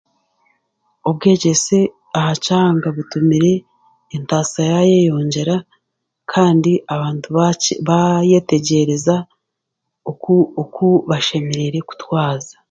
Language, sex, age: Chiga, female, 40-49